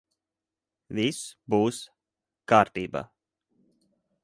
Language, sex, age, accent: Latvian, male, 30-39, bez akcenta